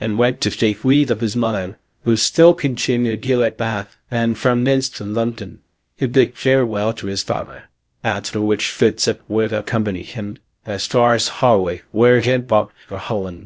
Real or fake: fake